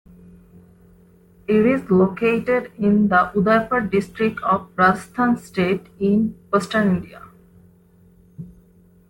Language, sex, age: English, female, 19-29